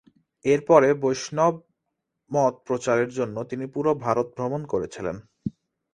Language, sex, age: Bengali, male, 19-29